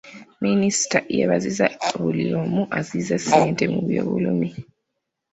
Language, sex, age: Ganda, female, 30-39